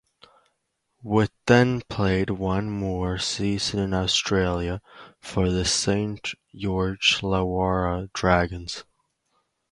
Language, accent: English, United States English